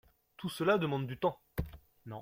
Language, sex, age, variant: French, male, 19-29, Français de métropole